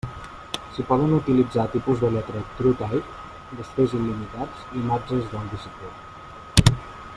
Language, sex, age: Catalan, male, 19-29